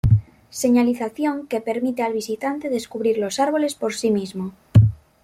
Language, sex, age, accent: Spanish, female, under 19, España: Norte peninsular (Asturias, Castilla y León, Cantabria, País Vasco, Navarra, Aragón, La Rioja, Guadalajara, Cuenca)